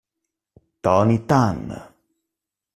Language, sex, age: Italian, male, 30-39